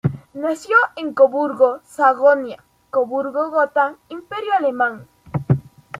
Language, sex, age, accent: Spanish, male, 19-29, Andino-Pacífico: Colombia, Perú, Ecuador, oeste de Bolivia y Venezuela andina